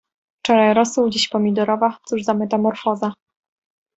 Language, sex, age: Polish, female, 19-29